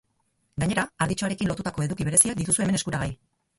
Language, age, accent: Basque, 50-59, Erdialdekoa edo Nafarra (Gipuzkoa, Nafarroa)